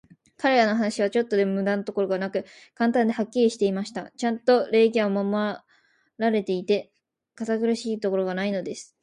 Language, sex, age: Japanese, female, under 19